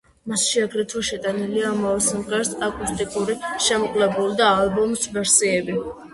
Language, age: Georgian, under 19